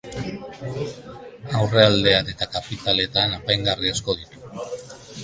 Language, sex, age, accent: Basque, male, 50-59, Mendebalekoa (Araba, Bizkaia, Gipuzkoako mendebaleko herri batzuk)